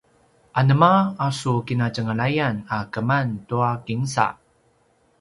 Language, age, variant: Paiwan, 30-39, pinayuanan a kinaikacedasan (東排灣語)